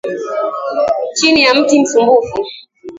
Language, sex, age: Swahili, female, 19-29